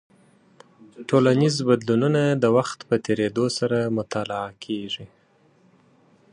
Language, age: Pashto, 30-39